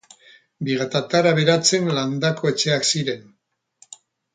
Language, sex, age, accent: Basque, male, 60-69, Erdialdekoa edo Nafarra (Gipuzkoa, Nafarroa)